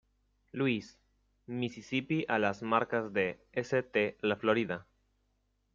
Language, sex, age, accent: Spanish, male, 19-29, Rioplatense: Argentina, Uruguay, este de Bolivia, Paraguay